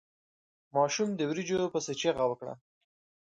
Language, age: Pashto, 19-29